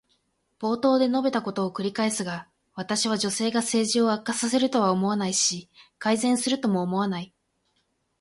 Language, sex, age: Japanese, female, 19-29